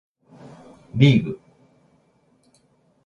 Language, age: Japanese, 40-49